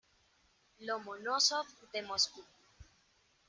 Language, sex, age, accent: Spanish, female, 30-39, Caribe: Cuba, Venezuela, Puerto Rico, República Dominicana, Panamá, Colombia caribeña, México caribeño, Costa del golfo de México